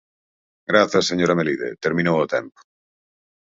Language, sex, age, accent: Galician, male, 40-49, Central (gheada)